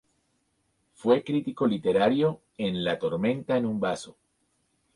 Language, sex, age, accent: Spanish, male, 40-49, Andino-Pacífico: Colombia, Perú, Ecuador, oeste de Bolivia y Venezuela andina